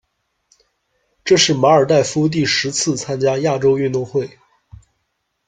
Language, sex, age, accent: Chinese, male, 19-29, 出生地：山东省